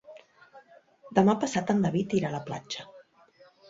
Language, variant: Catalan, Central